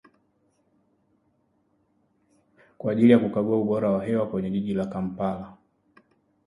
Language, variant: Swahili, Kiswahili Sanifu (EA)